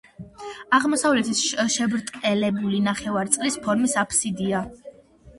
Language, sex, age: Georgian, female, under 19